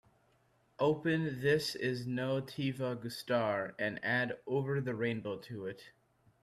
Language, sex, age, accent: English, male, 19-29, United States English